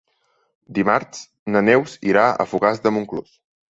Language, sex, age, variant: Catalan, male, 19-29, Central